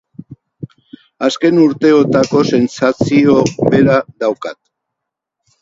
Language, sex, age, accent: Basque, male, 70-79, Mendebalekoa (Araba, Bizkaia, Gipuzkoako mendebaleko herri batzuk)